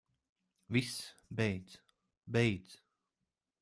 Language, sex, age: Latvian, male, 19-29